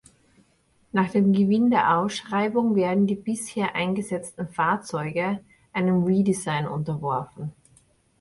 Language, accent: German, Österreichisches Deutsch